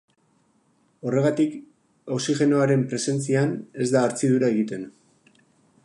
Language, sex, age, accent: Basque, male, 40-49, Erdialdekoa edo Nafarra (Gipuzkoa, Nafarroa)